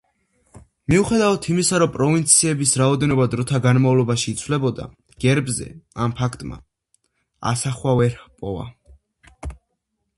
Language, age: Georgian, under 19